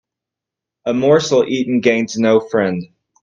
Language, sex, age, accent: English, male, 19-29, United States English